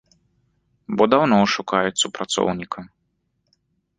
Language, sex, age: Belarusian, male, 19-29